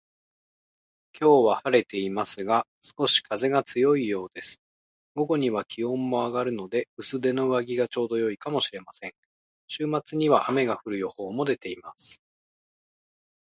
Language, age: Japanese, 30-39